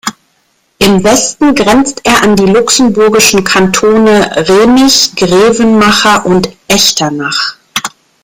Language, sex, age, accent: German, female, 40-49, Deutschland Deutsch